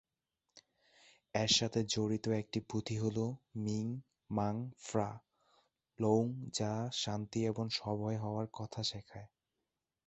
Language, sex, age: Bengali, male, 19-29